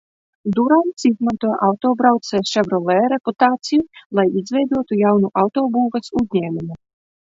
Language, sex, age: Latvian, female, 19-29